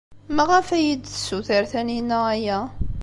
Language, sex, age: Kabyle, female, 19-29